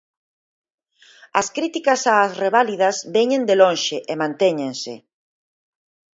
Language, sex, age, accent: Galician, female, 50-59, Normativo (estándar)